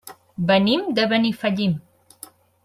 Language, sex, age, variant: Catalan, female, 19-29, Central